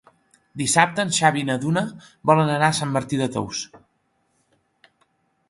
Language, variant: Catalan, Central